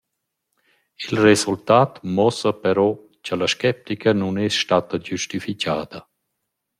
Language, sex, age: Romansh, male, 40-49